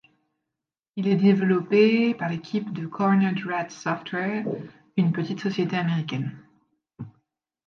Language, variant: French, Français de métropole